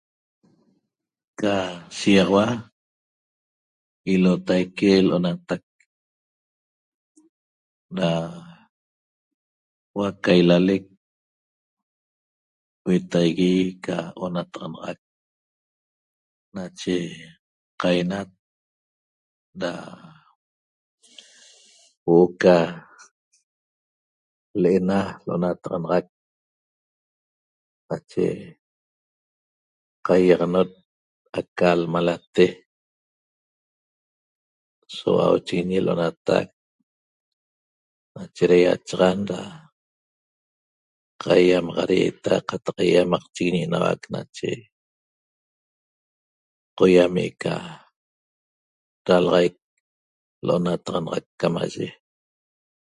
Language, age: Toba, 60-69